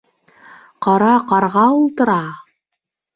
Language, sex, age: Bashkir, female, 30-39